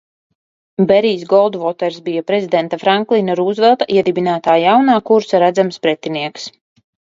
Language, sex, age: Latvian, female, 30-39